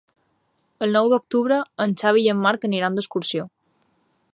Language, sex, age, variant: Catalan, female, 19-29, Balear